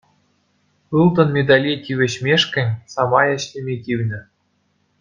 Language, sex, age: Chuvash, male, 19-29